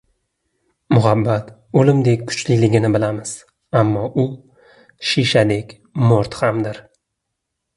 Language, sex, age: Uzbek, male, 19-29